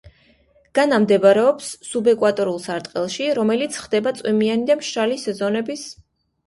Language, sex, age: Georgian, female, 19-29